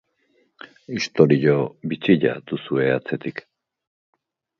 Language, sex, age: Basque, male, 60-69